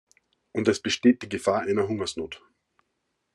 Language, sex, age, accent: German, male, 30-39, Österreichisches Deutsch